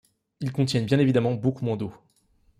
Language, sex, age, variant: French, male, 19-29, Français de métropole